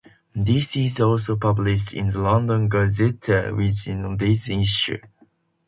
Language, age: English, under 19